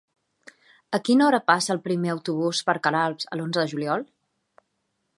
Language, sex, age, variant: Catalan, female, 40-49, Central